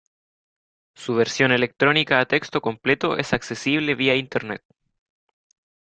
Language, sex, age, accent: Spanish, male, under 19, Chileno: Chile, Cuyo